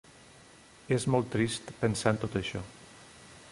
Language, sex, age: Catalan, male, 40-49